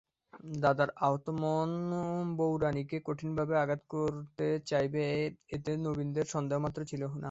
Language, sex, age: Bengali, male, 19-29